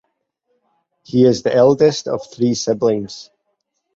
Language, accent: English, Scottish English